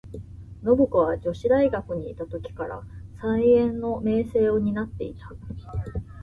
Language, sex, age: Japanese, female, 19-29